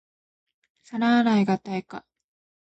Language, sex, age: Japanese, female, 19-29